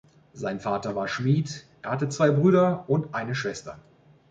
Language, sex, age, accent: German, male, 40-49, Deutschland Deutsch